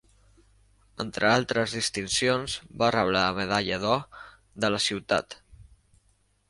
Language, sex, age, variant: Catalan, male, under 19, Balear